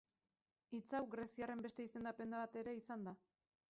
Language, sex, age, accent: Basque, female, 30-39, Mendebalekoa (Araba, Bizkaia, Gipuzkoako mendebaleko herri batzuk)